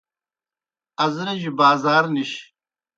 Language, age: Kohistani Shina, 60-69